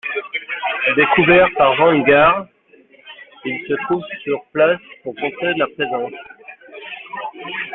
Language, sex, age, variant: French, male, 19-29, Français de métropole